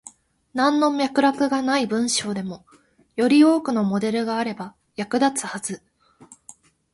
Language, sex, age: Japanese, female, 19-29